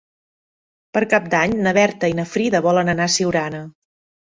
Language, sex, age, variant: Catalan, female, 40-49, Central